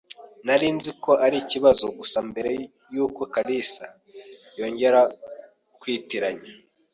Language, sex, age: Kinyarwanda, male, 19-29